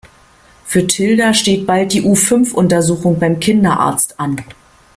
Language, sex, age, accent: German, female, 50-59, Deutschland Deutsch